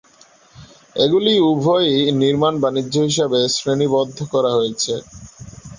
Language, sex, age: Bengali, male, 19-29